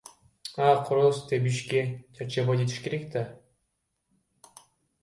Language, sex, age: Kyrgyz, male, under 19